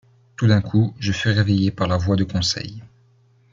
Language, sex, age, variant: French, male, 19-29, Français de métropole